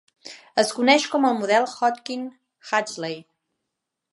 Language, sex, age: Catalan, female, 40-49